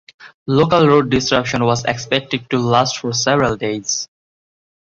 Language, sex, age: English, male, 19-29